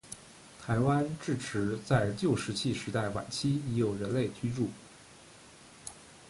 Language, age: Chinese, 30-39